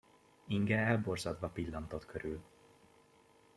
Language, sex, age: Hungarian, male, 19-29